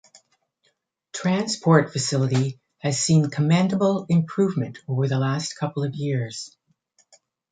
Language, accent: English, Canadian English